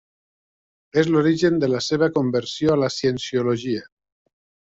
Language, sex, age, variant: Catalan, male, 40-49, Septentrional